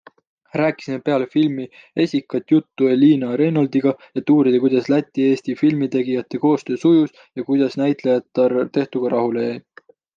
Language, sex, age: Estonian, male, 19-29